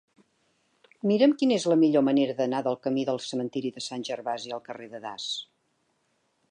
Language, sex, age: Catalan, female, 60-69